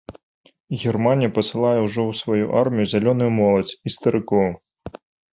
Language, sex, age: Belarusian, male, 30-39